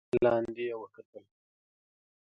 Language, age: Pashto, 19-29